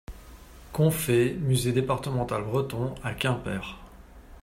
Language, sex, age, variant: French, male, 40-49, Français de métropole